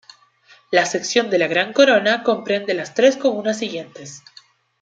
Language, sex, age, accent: Spanish, female, 19-29, Chileno: Chile, Cuyo